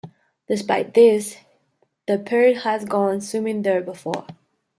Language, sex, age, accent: English, female, under 19, United States English